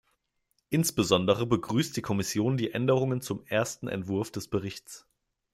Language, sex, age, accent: German, male, 19-29, Deutschland Deutsch